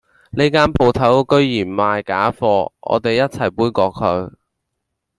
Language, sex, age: Cantonese, male, under 19